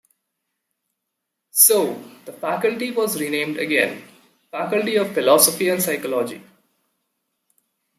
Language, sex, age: English, male, 19-29